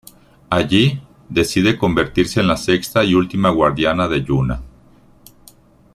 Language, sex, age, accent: Spanish, male, 50-59, México